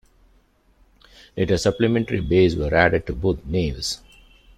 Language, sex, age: English, male, 50-59